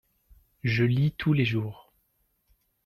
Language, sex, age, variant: French, male, 30-39, Français de métropole